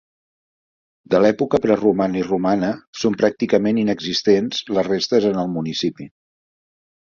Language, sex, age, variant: Catalan, male, 50-59, Central